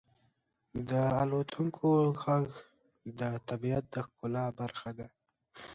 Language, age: Pashto, 19-29